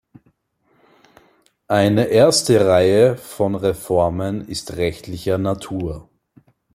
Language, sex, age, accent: German, male, 19-29, Österreichisches Deutsch